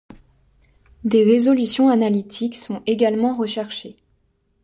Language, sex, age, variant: French, female, 19-29, Français de métropole